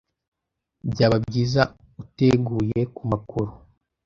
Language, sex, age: Kinyarwanda, male, under 19